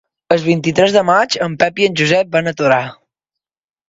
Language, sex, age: Catalan, male, under 19